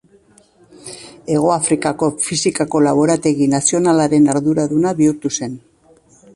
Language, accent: Basque, Mendebalekoa (Araba, Bizkaia, Gipuzkoako mendebaleko herri batzuk)